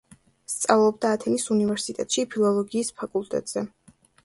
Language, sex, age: Georgian, female, under 19